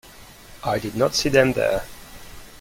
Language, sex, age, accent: English, male, 30-39, England English